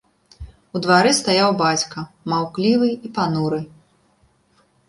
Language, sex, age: Belarusian, female, 19-29